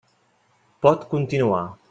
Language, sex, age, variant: Catalan, male, 30-39, Central